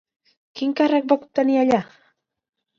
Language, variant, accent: Catalan, Central, central